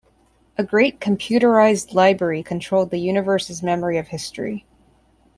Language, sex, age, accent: English, female, 19-29, United States English